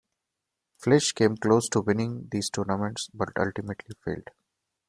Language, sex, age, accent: English, male, 30-39, India and South Asia (India, Pakistan, Sri Lanka)